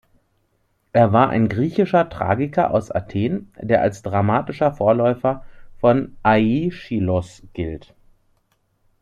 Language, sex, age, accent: German, male, 30-39, Deutschland Deutsch